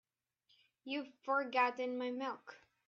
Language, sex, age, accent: English, female, 19-29, United States English